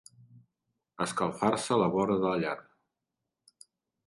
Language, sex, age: Catalan, male, 50-59